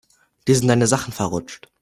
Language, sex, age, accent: German, male, under 19, Deutschland Deutsch